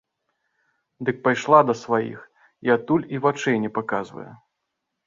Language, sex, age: Belarusian, male, 30-39